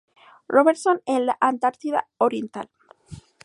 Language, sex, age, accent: Spanish, female, under 19, México